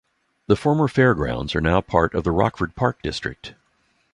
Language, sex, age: English, male, 60-69